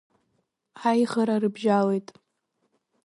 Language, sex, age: Abkhazian, female, under 19